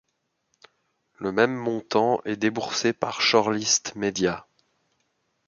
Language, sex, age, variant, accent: French, male, 19-29, Français d'Europe, Français de Suisse